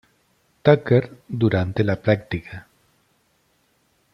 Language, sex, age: Spanish, male, 50-59